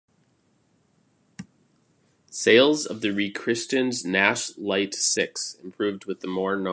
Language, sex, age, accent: English, male, 30-39, United States English